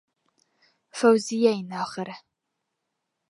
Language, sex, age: Bashkir, female, 19-29